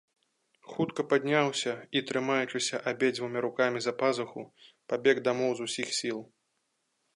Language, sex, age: Belarusian, male, 19-29